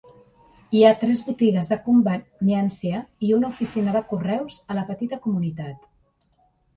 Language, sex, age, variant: Catalan, female, 40-49, Central